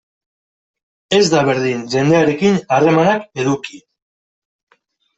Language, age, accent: Basque, 30-39, Mendebalekoa (Araba, Bizkaia, Gipuzkoako mendebaleko herri batzuk)